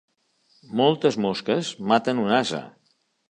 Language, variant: Catalan, Central